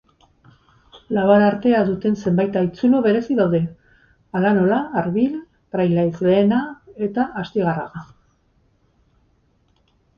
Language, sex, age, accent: Basque, female, 50-59, Erdialdekoa edo Nafarra (Gipuzkoa, Nafarroa)